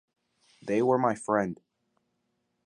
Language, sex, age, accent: English, male, under 19, United States English